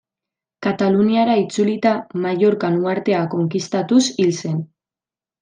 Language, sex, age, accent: Basque, female, 19-29, Mendebalekoa (Araba, Bizkaia, Gipuzkoako mendebaleko herri batzuk)